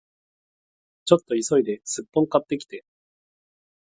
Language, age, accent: Japanese, 19-29, 関西弁